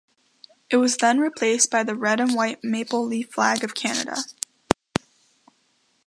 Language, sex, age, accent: English, female, under 19, United States English